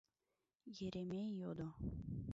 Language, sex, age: Mari, female, 19-29